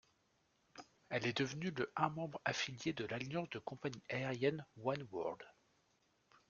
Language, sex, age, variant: French, male, 30-39, Français de métropole